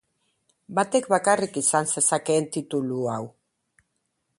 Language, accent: Basque, Mendebalekoa (Araba, Bizkaia, Gipuzkoako mendebaleko herri batzuk)